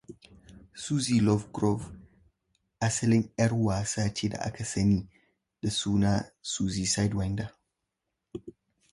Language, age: English, 19-29